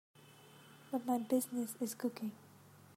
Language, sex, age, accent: English, female, under 19, India and South Asia (India, Pakistan, Sri Lanka)